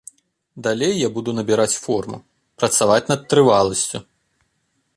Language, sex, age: Belarusian, male, 30-39